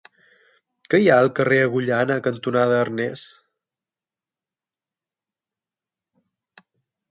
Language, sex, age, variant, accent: Catalan, male, 30-39, Balear, menorquí